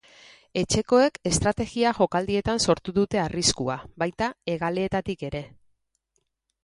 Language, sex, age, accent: Basque, female, 40-49, Mendebalekoa (Araba, Bizkaia, Gipuzkoako mendebaleko herri batzuk)